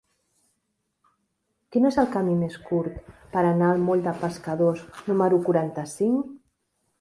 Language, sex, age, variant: Catalan, female, 40-49, Central